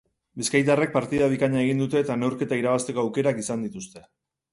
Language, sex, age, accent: Basque, male, 30-39, Erdialdekoa edo Nafarra (Gipuzkoa, Nafarroa)